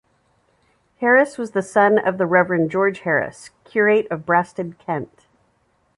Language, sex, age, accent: English, female, 50-59, United States English